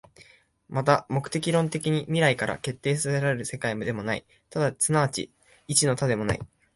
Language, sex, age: Japanese, male, 19-29